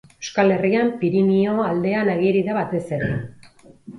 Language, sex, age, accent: Basque, female, 40-49, Erdialdekoa edo Nafarra (Gipuzkoa, Nafarroa)